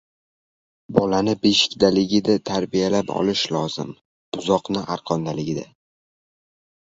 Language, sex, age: Uzbek, male, under 19